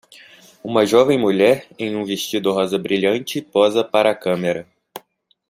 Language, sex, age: Portuguese, male, 19-29